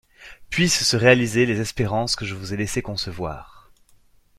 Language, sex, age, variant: French, male, 30-39, Français de métropole